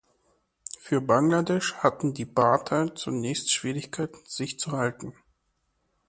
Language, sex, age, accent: German, male, 30-39, Deutschland Deutsch